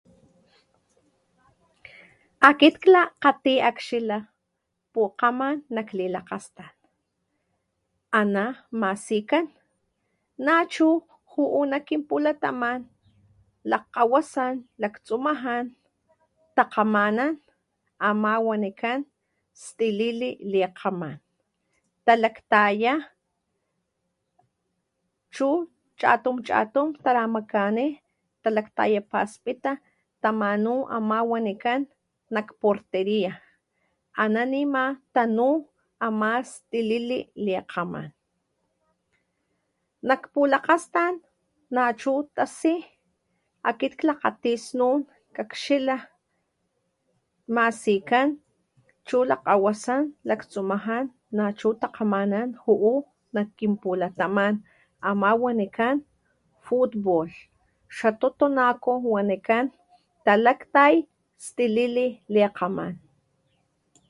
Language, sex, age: Papantla Totonac, female, 40-49